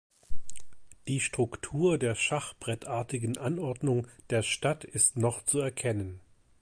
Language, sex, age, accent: German, male, 30-39, Deutschland Deutsch